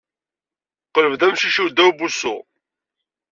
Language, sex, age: Kabyle, male, 40-49